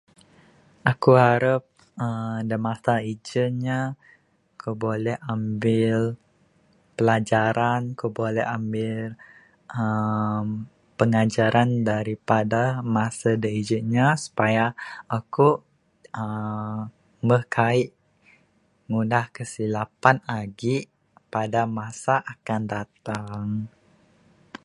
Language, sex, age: Bukar-Sadung Bidayuh, male, 19-29